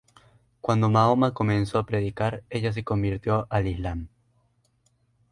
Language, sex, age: Spanish, male, under 19